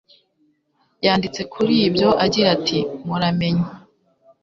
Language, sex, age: Kinyarwanda, female, 19-29